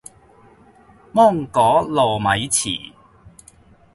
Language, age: Cantonese, 30-39